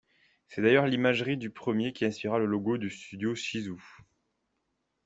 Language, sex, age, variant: French, male, 19-29, Français de métropole